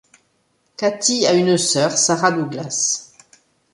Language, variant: French, Français de métropole